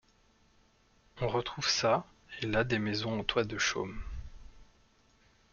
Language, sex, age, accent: French, male, 30-39, Français de l'ouest de la France